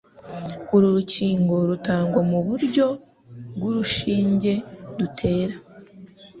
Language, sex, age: Kinyarwanda, female, under 19